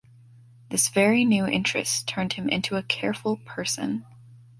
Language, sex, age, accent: English, female, under 19, United States English